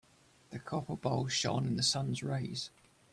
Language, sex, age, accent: English, male, 50-59, England English